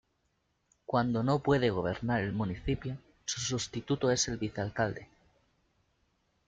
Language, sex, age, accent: Spanish, male, 19-29, España: Sur peninsular (Andalucia, Extremadura, Murcia)